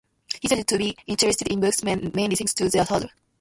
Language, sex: English, female